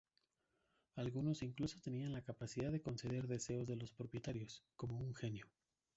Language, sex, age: Spanish, male, 19-29